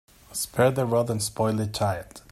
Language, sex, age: English, male, 30-39